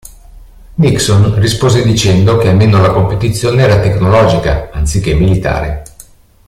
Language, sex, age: Italian, male, 50-59